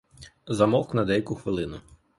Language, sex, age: Ukrainian, male, 19-29